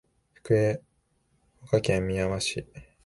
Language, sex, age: Japanese, male, 19-29